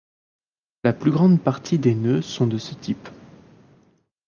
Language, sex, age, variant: French, male, 19-29, Français de métropole